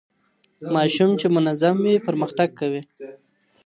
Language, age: Pashto, 19-29